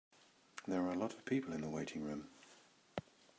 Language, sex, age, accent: English, male, 50-59, England English